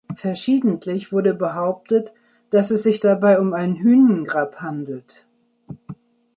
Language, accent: German, Deutschland Deutsch